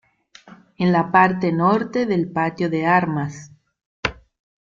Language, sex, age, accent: Spanish, female, 40-49, Rioplatense: Argentina, Uruguay, este de Bolivia, Paraguay